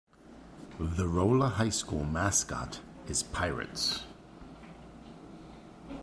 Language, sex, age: English, male, 40-49